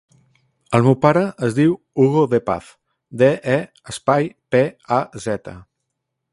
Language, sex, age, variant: Catalan, male, 30-39, Central